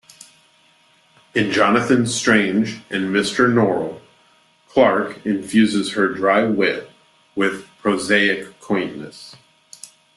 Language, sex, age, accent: English, male, 30-39, United States English